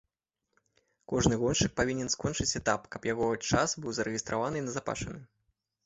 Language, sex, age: Belarusian, male, 30-39